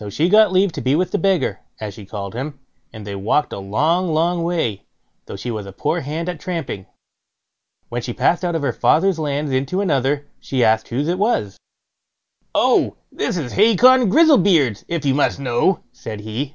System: none